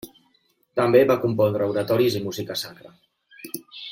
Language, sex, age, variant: Catalan, male, 30-39, Septentrional